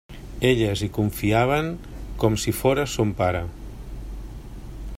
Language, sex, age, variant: Catalan, male, 50-59, Central